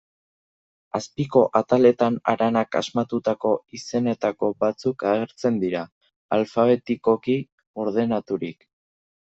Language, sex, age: Basque, male, under 19